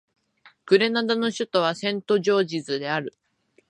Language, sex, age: Japanese, female, 19-29